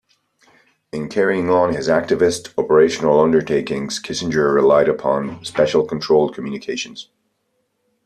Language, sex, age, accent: English, male, 30-39, United States English